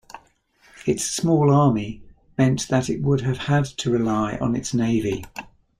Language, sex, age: English, male, 60-69